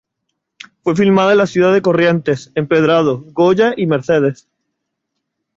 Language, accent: Spanish, España: Sur peninsular (Andalucia, Extremadura, Murcia)